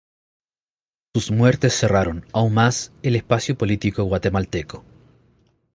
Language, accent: Spanish, Chileno: Chile, Cuyo